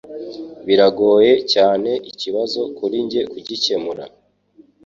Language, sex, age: Kinyarwanda, male, 19-29